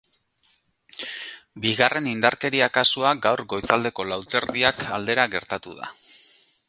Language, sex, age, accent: Basque, male, 40-49, Erdialdekoa edo Nafarra (Gipuzkoa, Nafarroa)